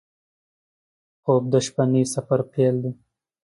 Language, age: Pashto, 19-29